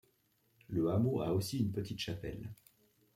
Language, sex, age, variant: French, male, 30-39, Français de métropole